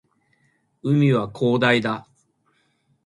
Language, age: Japanese, 60-69